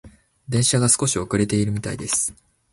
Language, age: Japanese, under 19